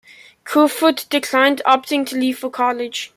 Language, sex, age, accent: English, male, under 19, England English